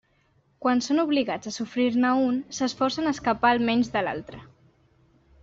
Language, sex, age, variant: Catalan, female, under 19, Central